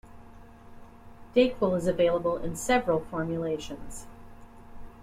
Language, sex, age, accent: English, female, 50-59, United States English